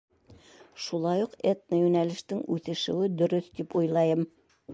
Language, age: Bashkir, 60-69